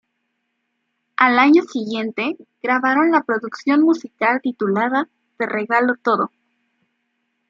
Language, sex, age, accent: Spanish, female, under 19, México